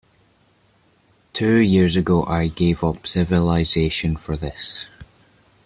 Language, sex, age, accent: English, male, under 19, Scottish English